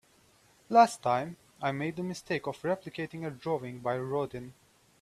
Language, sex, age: English, male, 19-29